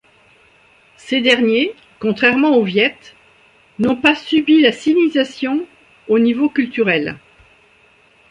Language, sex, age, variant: French, female, 60-69, Français de métropole